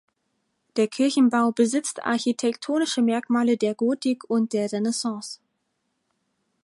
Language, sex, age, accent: German, female, 19-29, Deutschland Deutsch